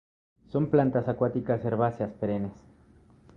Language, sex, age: Spanish, male, 30-39